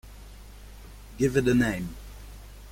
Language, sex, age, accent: English, male, 30-39, United States English